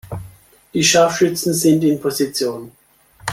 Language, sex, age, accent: German, male, 19-29, Deutschland Deutsch